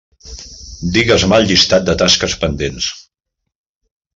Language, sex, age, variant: Catalan, male, 50-59, Central